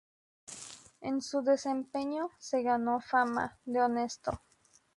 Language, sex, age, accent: Spanish, female, 19-29, México